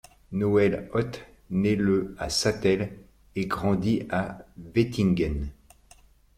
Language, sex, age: French, male, 40-49